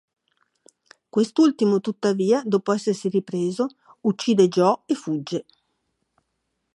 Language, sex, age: Italian, female, 60-69